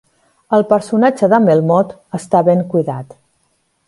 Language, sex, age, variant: Catalan, female, 40-49, Central